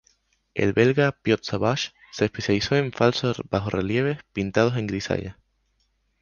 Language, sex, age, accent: Spanish, male, 19-29, España: Islas Canarias